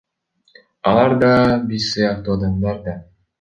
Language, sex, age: Kyrgyz, male, 19-29